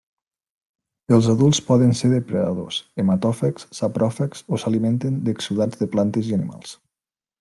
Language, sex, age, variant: Catalan, male, 19-29, Nord-Occidental